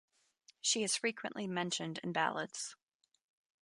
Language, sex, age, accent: English, female, 30-39, United States English